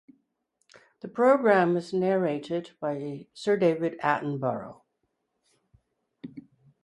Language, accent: English, Canadian English